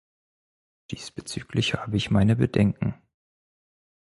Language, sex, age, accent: German, male, 30-39, Deutschland Deutsch